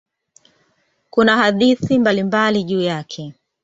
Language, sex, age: Swahili, female, 30-39